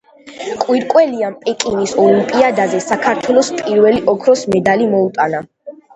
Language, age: Georgian, under 19